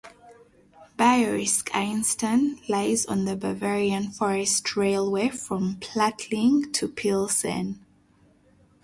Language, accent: English, England English